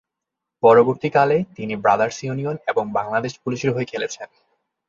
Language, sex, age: Bengali, male, 19-29